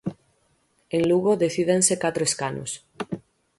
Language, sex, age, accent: Galician, female, 19-29, Central (gheada); Oriental (común en zona oriental)